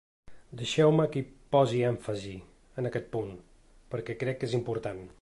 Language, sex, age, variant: Catalan, male, 30-39, Central